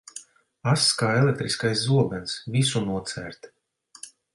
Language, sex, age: Latvian, male, 40-49